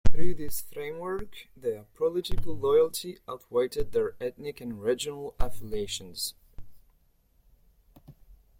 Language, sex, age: English, male, 19-29